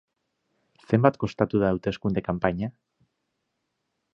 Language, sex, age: Basque, male, 30-39